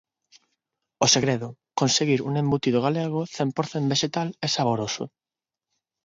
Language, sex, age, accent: Galician, male, 19-29, Normativo (estándar); Neofalante